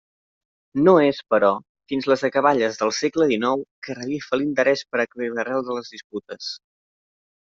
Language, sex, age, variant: Catalan, male, 19-29, Central